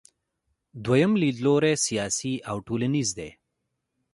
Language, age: Pashto, 19-29